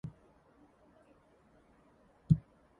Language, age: English, under 19